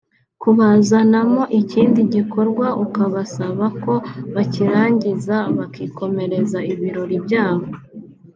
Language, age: Kinyarwanda, 19-29